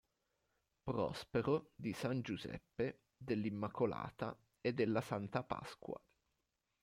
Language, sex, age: Italian, male, 19-29